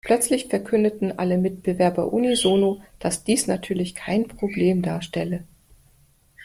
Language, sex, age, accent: German, female, 50-59, Deutschland Deutsch